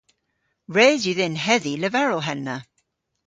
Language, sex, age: Cornish, female, 40-49